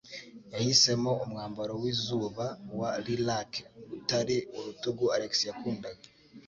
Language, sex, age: Kinyarwanda, male, 19-29